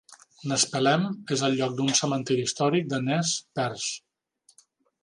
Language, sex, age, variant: Catalan, male, 50-59, Central